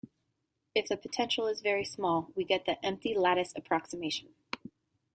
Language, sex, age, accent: English, female, 30-39, United States English